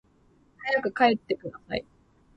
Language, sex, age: Japanese, female, 19-29